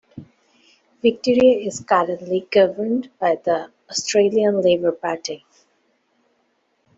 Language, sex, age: English, female, 19-29